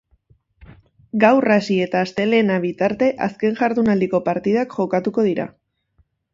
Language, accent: Basque, Erdialdekoa edo Nafarra (Gipuzkoa, Nafarroa)